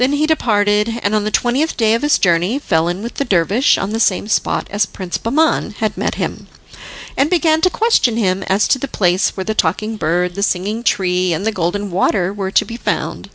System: none